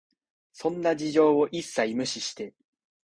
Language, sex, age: Japanese, male, 19-29